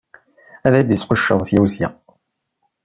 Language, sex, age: Kabyle, male, 30-39